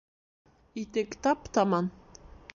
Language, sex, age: Bashkir, female, 19-29